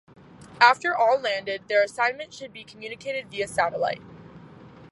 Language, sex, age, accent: English, female, under 19, United States English